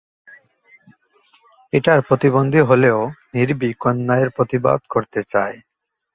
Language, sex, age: Bengali, male, 19-29